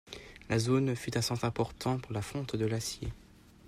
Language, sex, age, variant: French, male, under 19, Français de métropole